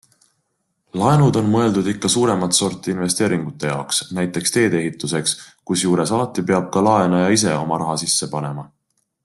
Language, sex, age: Estonian, male, 30-39